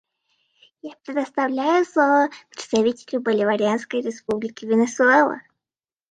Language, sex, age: Russian, female, under 19